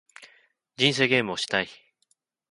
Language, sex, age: Japanese, male, 19-29